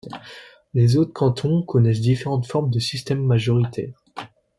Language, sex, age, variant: French, male, 19-29, Français de métropole